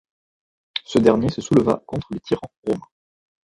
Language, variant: French, Français de métropole